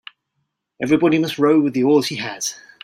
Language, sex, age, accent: English, male, 40-49, England English